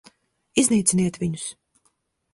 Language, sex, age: Latvian, female, 40-49